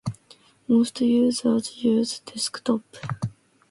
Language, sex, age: English, female, 19-29